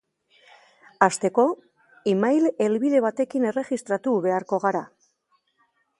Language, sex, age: Basque, female, 50-59